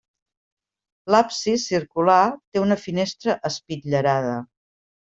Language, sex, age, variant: Catalan, female, 50-59, Central